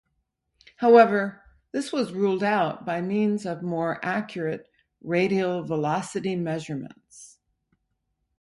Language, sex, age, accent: English, female, 60-69, United States English